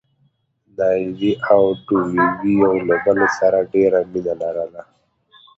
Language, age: Pashto, 19-29